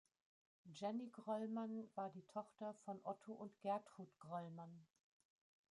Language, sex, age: German, female, 50-59